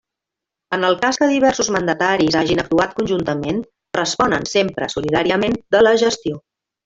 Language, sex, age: Catalan, female, 50-59